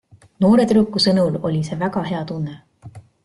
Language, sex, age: Estonian, female, 19-29